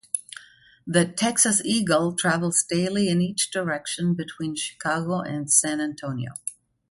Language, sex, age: English, female, 50-59